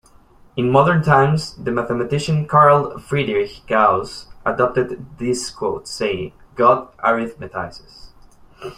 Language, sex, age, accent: English, male, 30-39, United States English